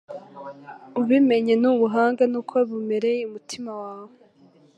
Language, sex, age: Kinyarwanda, female, 19-29